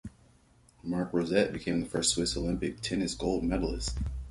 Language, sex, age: English, male, 30-39